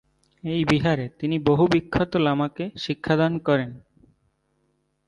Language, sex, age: Bengali, male, 19-29